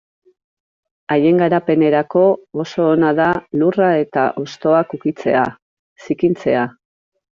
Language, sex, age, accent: Basque, female, 40-49, Erdialdekoa edo Nafarra (Gipuzkoa, Nafarroa)